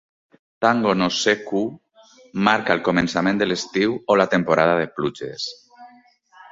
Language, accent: Catalan, valencià